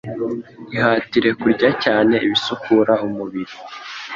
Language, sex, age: Kinyarwanda, male, under 19